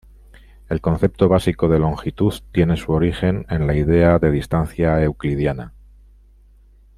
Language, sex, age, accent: Spanish, male, 50-59, España: Norte peninsular (Asturias, Castilla y León, Cantabria, País Vasco, Navarra, Aragón, La Rioja, Guadalajara, Cuenca)